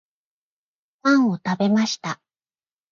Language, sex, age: Japanese, female, 50-59